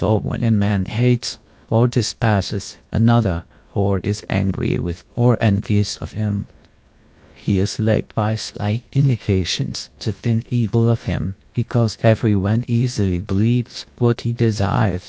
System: TTS, GlowTTS